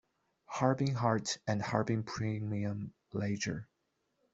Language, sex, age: English, male, 19-29